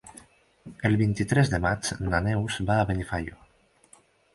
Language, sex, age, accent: Catalan, male, 19-29, valencià